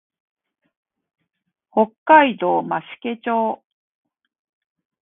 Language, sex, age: Japanese, female, 50-59